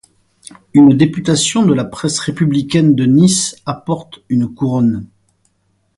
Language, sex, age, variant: French, male, 50-59, Français de métropole